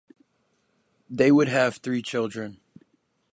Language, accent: English, United States English